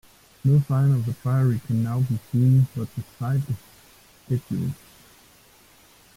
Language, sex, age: English, male, 40-49